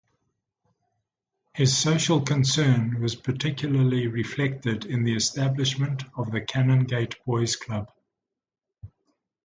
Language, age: English, 60-69